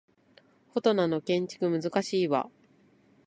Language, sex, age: Japanese, female, 30-39